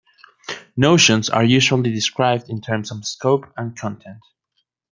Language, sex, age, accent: English, male, 19-29, United States English